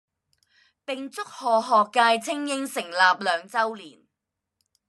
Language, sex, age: Cantonese, female, 30-39